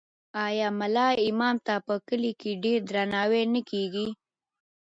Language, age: Pashto, under 19